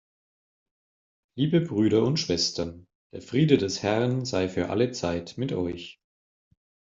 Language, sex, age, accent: German, male, 40-49, Deutschland Deutsch